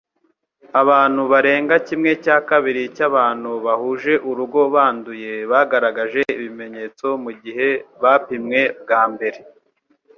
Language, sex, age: Kinyarwanda, male, 19-29